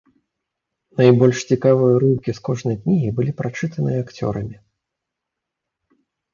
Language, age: Belarusian, 40-49